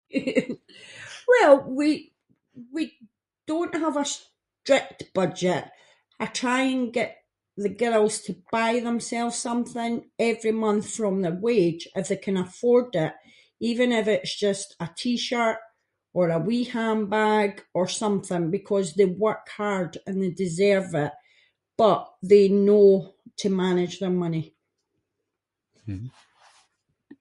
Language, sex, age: Scots, female, 50-59